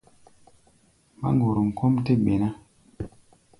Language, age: Gbaya, 30-39